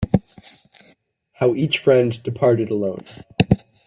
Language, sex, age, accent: English, male, 19-29, United States English